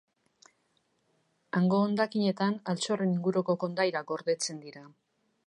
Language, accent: Basque, Mendebalekoa (Araba, Bizkaia, Gipuzkoako mendebaleko herri batzuk)